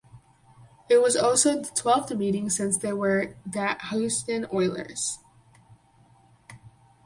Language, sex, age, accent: English, female, under 19, United States English